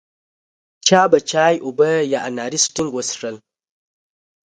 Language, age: Pashto, 19-29